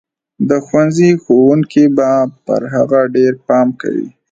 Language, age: Pashto, 19-29